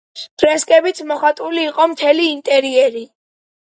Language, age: Georgian, 19-29